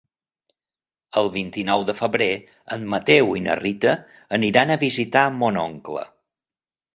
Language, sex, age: Catalan, male, 50-59